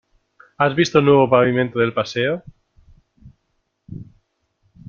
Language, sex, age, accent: Spanish, male, 40-49, España: Centro-Sur peninsular (Madrid, Toledo, Castilla-La Mancha)